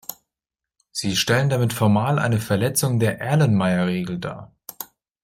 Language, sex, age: German, male, 19-29